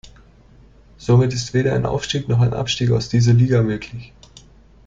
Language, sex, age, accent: German, male, 19-29, Deutschland Deutsch